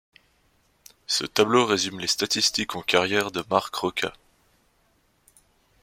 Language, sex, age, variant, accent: French, male, 19-29, Français d'Europe, Français de Suisse